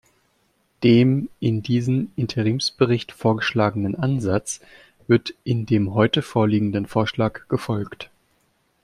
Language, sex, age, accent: German, male, 19-29, Deutschland Deutsch